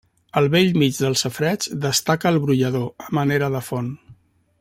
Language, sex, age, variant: Catalan, male, 50-59, Central